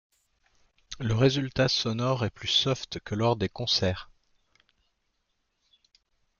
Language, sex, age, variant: French, male, 30-39, Français de métropole